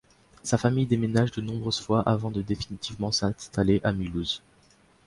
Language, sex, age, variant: French, male, under 19, Français de métropole